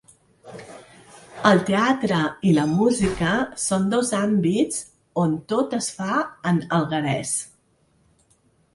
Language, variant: Catalan, Central